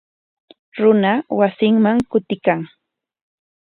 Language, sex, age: Corongo Ancash Quechua, female, 30-39